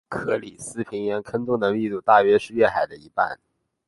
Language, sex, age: Chinese, male, under 19